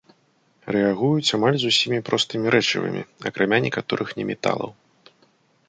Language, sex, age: Belarusian, male, 30-39